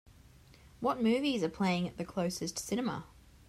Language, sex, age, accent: English, female, 19-29, Australian English